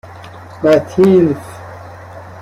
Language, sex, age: Persian, male, 30-39